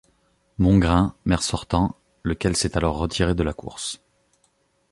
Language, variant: French, Français de métropole